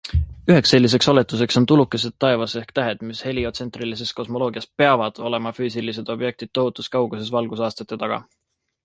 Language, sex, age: Estonian, male, 19-29